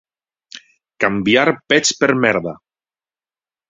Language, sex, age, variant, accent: Catalan, male, 40-49, Valencià septentrional, valencià